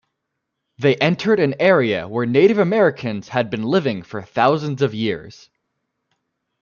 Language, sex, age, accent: English, male, 19-29, United States English